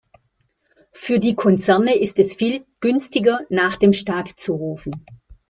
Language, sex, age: German, female, 50-59